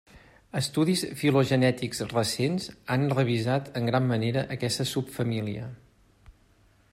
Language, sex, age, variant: Catalan, male, 40-49, Central